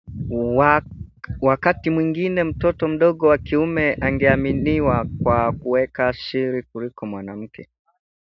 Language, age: Swahili, 19-29